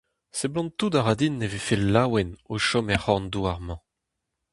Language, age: Breton, 30-39